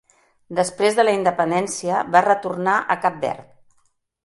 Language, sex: Catalan, female